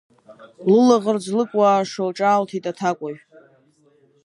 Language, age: Abkhazian, 30-39